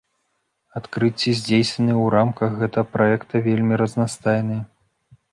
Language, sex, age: Belarusian, male, 30-39